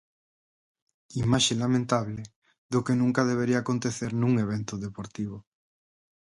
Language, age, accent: Galician, 30-39, Normativo (estándar)